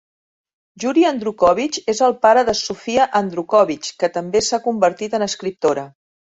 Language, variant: Catalan, Central